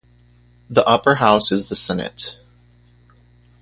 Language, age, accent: English, 30-39, United States English